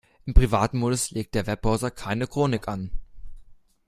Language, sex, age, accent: German, male, under 19, Deutschland Deutsch